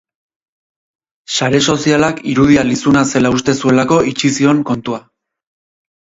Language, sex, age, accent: Basque, male, 30-39, Erdialdekoa edo Nafarra (Gipuzkoa, Nafarroa)